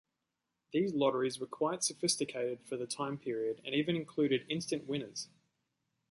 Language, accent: English, Australian English